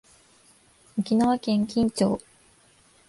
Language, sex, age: Japanese, female, 19-29